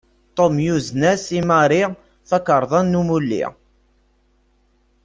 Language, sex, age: Kabyle, male, 30-39